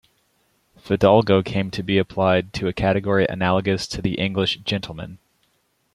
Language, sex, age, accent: English, male, 30-39, United States English